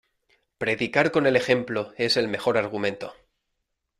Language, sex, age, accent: Spanish, male, 19-29, España: Centro-Sur peninsular (Madrid, Toledo, Castilla-La Mancha)